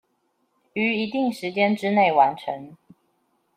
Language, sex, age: Chinese, female, 19-29